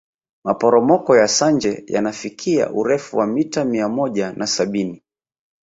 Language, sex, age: Swahili, male, 30-39